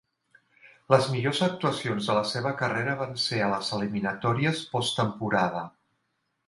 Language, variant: Catalan, Central